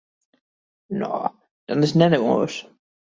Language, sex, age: Western Frisian, male, 19-29